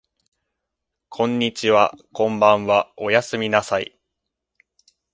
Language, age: Japanese, 19-29